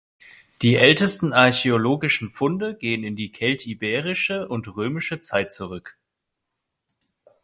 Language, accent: German, Deutschland Deutsch